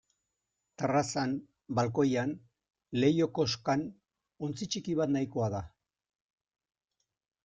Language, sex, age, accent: Basque, male, 50-59, Erdialdekoa edo Nafarra (Gipuzkoa, Nafarroa)